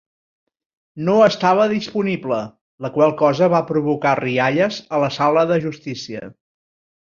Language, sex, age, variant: Catalan, male, 50-59, Central